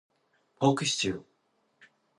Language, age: Japanese, 19-29